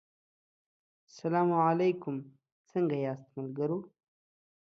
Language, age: Pashto, 19-29